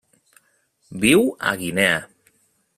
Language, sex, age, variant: Catalan, male, 30-39, Nord-Occidental